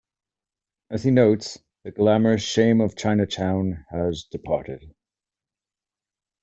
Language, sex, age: English, male, 40-49